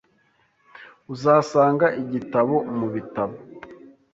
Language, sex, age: Kinyarwanda, male, 19-29